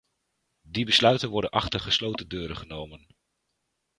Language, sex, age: Dutch, male, 40-49